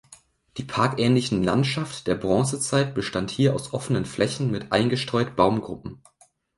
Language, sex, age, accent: German, male, under 19, Deutschland Deutsch